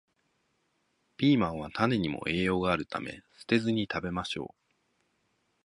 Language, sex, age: Japanese, male, 40-49